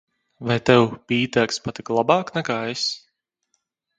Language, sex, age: Latvian, male, 19-29